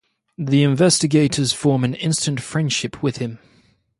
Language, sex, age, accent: English, male, 19-29, England English